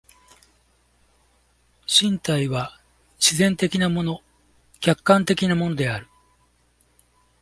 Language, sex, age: Japanese, male, 50-59